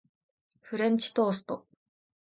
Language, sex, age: Japanese, female, under 19